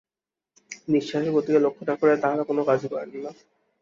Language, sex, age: Bengali, male, under 19